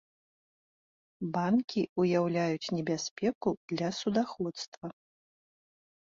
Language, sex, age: Belarusian, female, 40-49